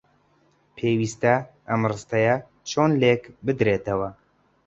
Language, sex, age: Central Kurdish, male, 19-29